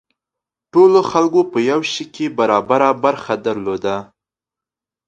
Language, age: Pashto, 19-29